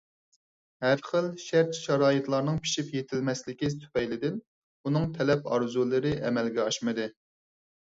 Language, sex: Uyghur, male